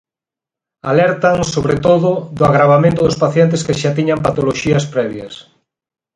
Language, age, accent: Galician, 40-49, Atlántico (seseo e gheada)